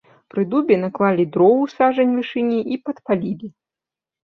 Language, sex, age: Belarusian, female, 30-39